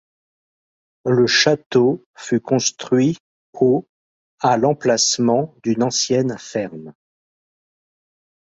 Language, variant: French, Français de métropole